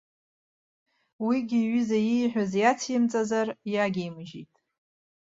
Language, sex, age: Abkhazian, female, 40-49